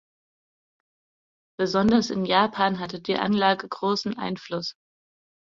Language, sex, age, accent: German, female, 40-49, Deutschland Deutsch